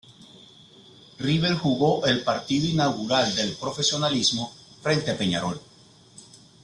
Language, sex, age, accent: Spanish, male, 50-59, Caribe: Cuba, Venezuela, Puerto Rico, República Dominicana, Panamá, Colombia caribeña, México caribeño, Costa del golfo de México